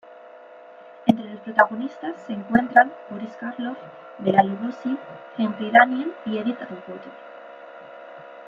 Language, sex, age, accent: Spanish, female, 19-29, España: Norte peninsular (Asturias, Castilla y León, Cantabria, País Vasco, Navarra, Aragón, La Rioja, Guadalajara, Cuenca)